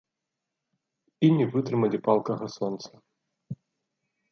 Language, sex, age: Belarusian, male, 30-39